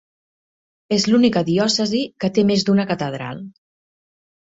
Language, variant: Catalan, Central